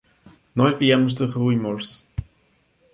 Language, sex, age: Portuguese, male, 19-29